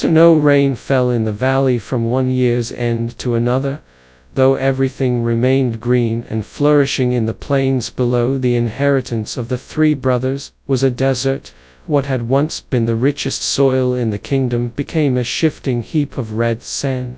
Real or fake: fake